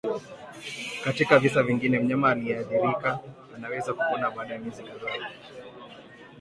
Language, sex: Swahili, male